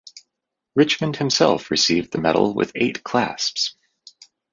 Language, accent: English, United States English